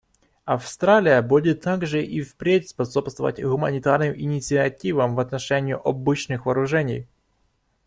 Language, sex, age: Russian, male, 19-29